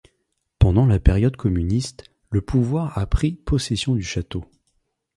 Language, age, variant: French, 30-39, Français de métropole